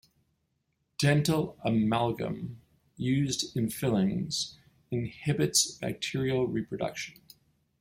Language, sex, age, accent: English, male, 50-59, United States English